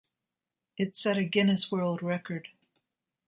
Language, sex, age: English, female, 60-69